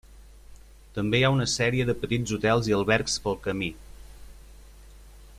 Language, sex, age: Catalan, male, 30-39